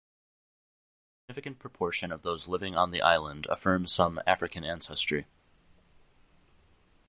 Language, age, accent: English, 30-39, United States English